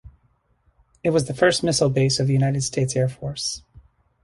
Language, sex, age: English, male, 40-49